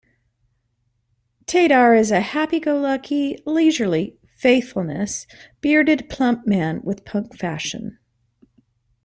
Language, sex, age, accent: English, female, 50-59, United States English